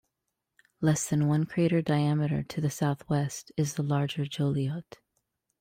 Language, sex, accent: English, female, United States English